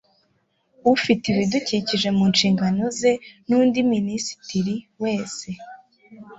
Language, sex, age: Kinyarwanda, female, 19-29